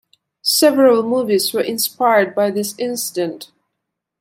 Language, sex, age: English, female, 19-29